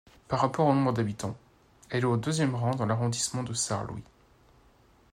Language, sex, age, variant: French, male, 19-29, Français de métropole